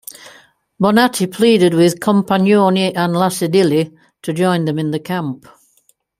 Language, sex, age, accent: English, female, 60-69, England English